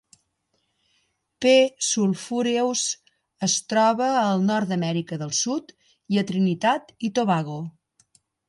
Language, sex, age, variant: Catalan, female, 50-59, Septentrional